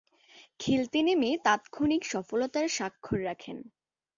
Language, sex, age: Bengali, female, under 19